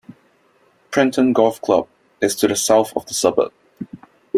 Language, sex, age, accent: English, male, 19-29, Singaporean English